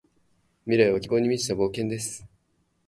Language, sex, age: Japanese, male, 19-29